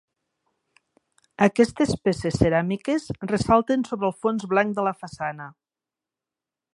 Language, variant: Catalan, Nord-Occidental